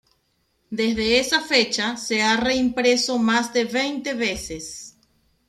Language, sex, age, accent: Spanish, female, 40-49, Caribe: Cuba, Venezuela, Puerto Rico, República Dominicana, Panamá, Colombia caribeña, México caribeño, Costa del golfo de México